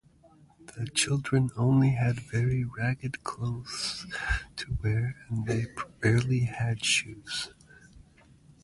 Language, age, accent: English, 40-49, United States English